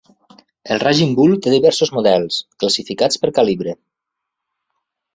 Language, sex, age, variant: Catalan, male, 40-49, Septentrional